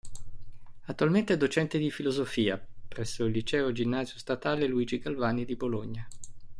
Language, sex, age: Italian, male, 50-59